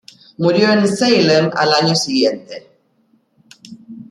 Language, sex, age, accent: Spanish, female, 50-59, Rioplatense: Argentina, Uruguay, este de Bolivia, Paraguay